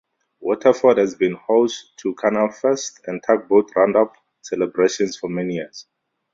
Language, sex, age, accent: English, male, 30-39, Southern African (South Africa, Zimbabwe, Namibia)